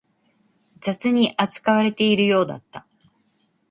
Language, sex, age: Japanese, female, 19-29